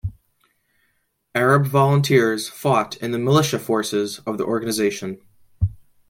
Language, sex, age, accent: English, male, under 19, United States English